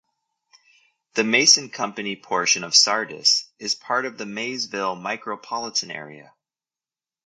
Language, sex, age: English, male, 30-39